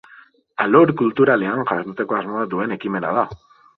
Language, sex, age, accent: Basque, male, 30-39, Mendebalekoa (Araba, Bizkaia, Gipuzkoako mendebaleko herri batzuk)